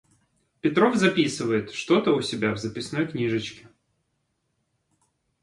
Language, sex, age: Russian, male, 19-29